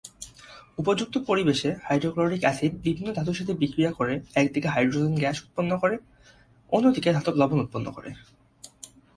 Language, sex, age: Bengali, male, under 19